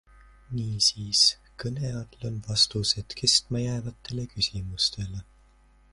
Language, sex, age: Estonian, male, 19-29